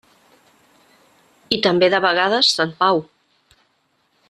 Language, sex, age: Catalan, female, 50-59